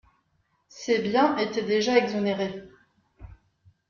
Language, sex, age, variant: French, female, 40-49, Français de métropole